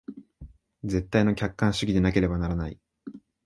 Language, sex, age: Japanese, male, 19-29